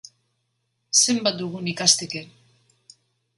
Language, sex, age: Basque, female, 60-69